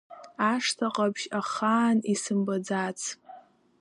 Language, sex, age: Abkhazian, female, under 19